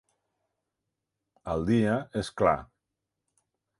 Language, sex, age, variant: Catalan, male, 60-69, Central